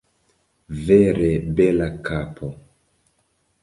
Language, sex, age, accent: Esperanto, male, 30-39, Internacia